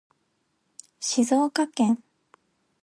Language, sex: Japanese, female